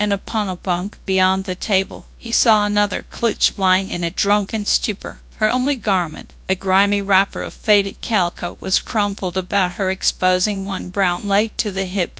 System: TTS, GradTTS